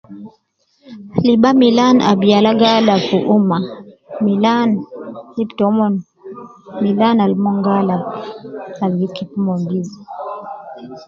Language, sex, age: Nubi, female, 30-39